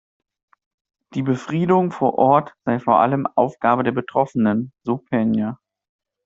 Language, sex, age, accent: German, male, 30-39, Deutschland Deutsch